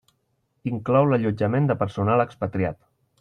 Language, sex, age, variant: Catalan, male, 30-39, Central